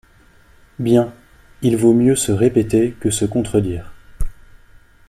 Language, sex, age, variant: French, male, 19-29, Français de métropole